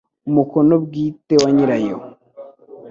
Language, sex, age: Kinyarwanda, male, under 19